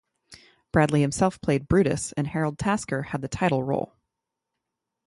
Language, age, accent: English, 30-39, United States English